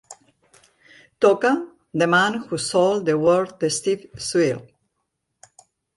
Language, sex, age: Catalan, female, 60-69